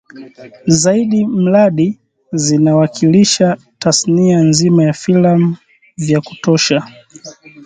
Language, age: Swahili, 19-29